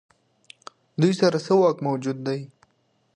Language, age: Pashto, 19-29